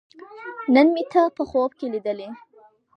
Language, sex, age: Pashto, female, under 19